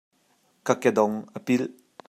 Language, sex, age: Hakha Chin, male, 30-39